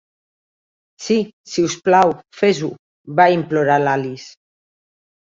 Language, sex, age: Catalan, female, 40-49